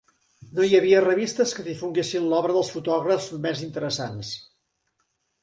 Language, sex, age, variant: Catalan, male, 60-69, Central